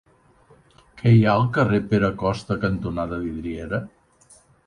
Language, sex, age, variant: Catalan, male, 60-69, Central